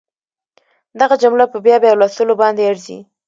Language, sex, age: Pashto, female, 19-29